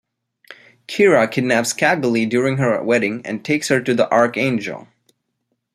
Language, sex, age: English, male, 50-59